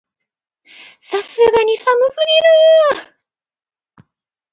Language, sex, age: Japanese, female, 40-49